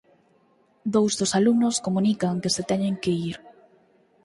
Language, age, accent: Galician, 19-29, Normativo (estándar)